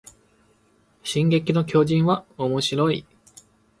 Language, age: Japanese, 30-39